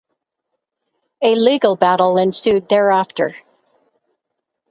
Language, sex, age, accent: English, female, 60-69, United States English